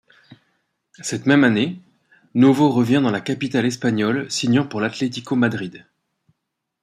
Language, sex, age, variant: French, male, 19-29, Français de métropole